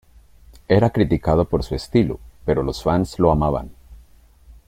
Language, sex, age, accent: Spanish, male, 40-49, Caribe: Cuba, Venezuela, Puerto Rico, República Dominicana, Panamá, Colombia caribeña, México caribeño, Costa del golfo de México